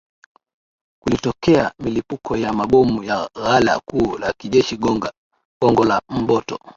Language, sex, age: Swahili, male, 19-29